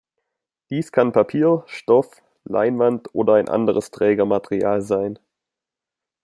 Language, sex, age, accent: German, male, 19-29, Deutschland Deutsch